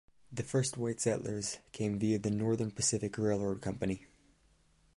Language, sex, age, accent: English, male, 19-29, United States English